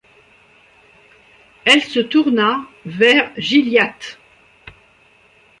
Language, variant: French, Français de métropole